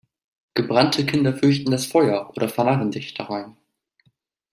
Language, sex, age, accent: German, male, 19-29, Deutschland Deutsch